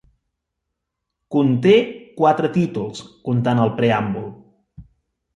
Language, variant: Catalan, Central